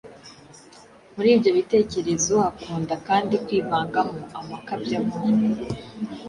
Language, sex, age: Kinyarwanda, female, under 19